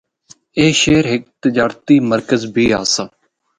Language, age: Northern Hindko, 19-29